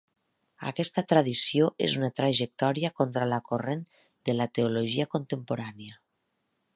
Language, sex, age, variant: Catalan, female, 40-49, Nord-Occidental